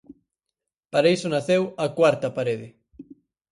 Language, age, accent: Galician, 19-29, Atlántico (seseo e gheada)